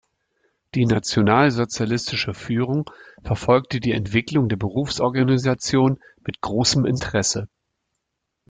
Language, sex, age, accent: German, male, 50-59, Deutschland Deutsch